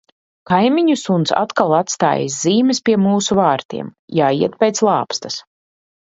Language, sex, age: Latvian, female, 40-49